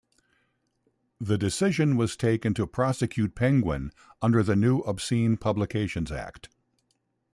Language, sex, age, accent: English, male, 60-69, United States English